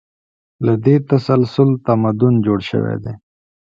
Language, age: Pashto, 19-29